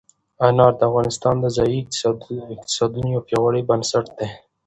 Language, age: Pashto, 19-29